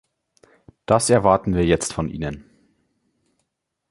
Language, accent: German, Deutschland Deutsch